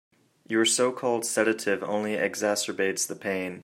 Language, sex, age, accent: English, male, 19-29, United States English